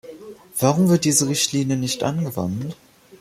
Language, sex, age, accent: German, male, 19-29, Deutschland Deutsch